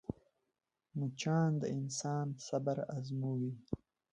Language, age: Pashto, 19-29